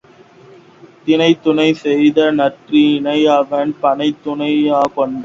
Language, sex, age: Tamil, male, under 19